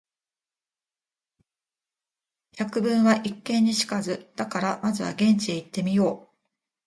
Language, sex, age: Japanese, female, 50-59